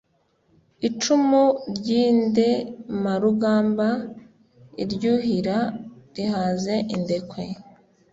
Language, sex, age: Kinyarwanda, female, 19-29